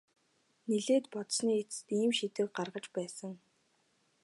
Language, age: Mongolian, 19-29